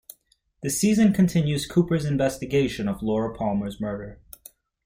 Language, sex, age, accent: English, male, 19-29, United States English